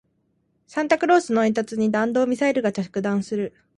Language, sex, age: Japanese, female, 19-29